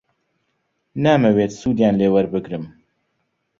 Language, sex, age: Central Kurdish, male, 30-39